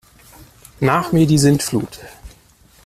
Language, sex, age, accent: German, male, 30-39, Deutschland Deutsch